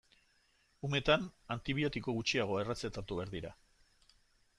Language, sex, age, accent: Basque, male, 50-59, Mendebalekoa (Araba, Bizkaia, Gipuzkoako mendebaleko herri batzuk)